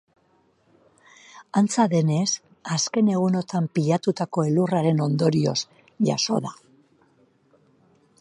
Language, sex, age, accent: Basque, female, 50-59, Mendebalekoa (Araba, Bizkaia, Gipuzkoako mendebaleko herri batzuk)